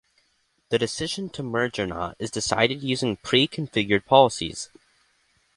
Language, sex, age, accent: English, male, under 19, United States English